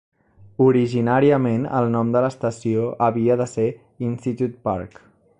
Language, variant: Catalan, Central